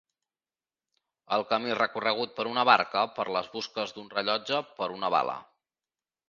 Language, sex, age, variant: Catalan, male, 19-29, Central